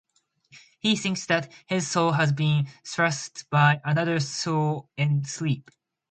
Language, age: English, 19-29